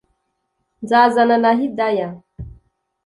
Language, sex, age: Kinyarwanda, female, 19-29